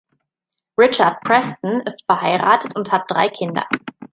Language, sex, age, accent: German, female, 30-39, Deutschland Deutsch